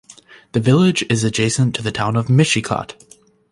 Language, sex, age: English, male, 19-29